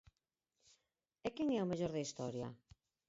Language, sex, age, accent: Galician, female, 40-49, Central (gheada)